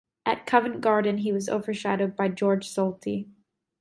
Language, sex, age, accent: English, female, 19-29, United States English